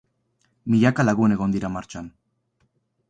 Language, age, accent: Basque, 19-29, Batua